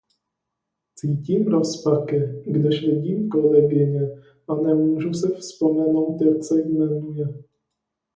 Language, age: Czech, 30-39